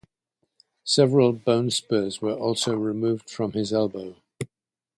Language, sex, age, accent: English, male, 70-79, England English